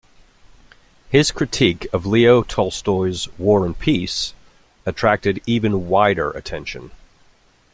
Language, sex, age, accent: English, male, 40-49, United States English